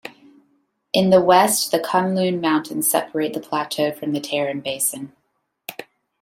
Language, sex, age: English, female, 19-29